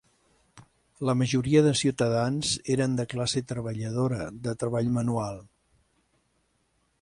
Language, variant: Catalan, Central